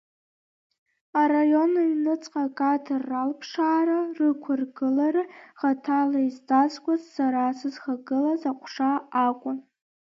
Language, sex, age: Abkhazian, female, under 19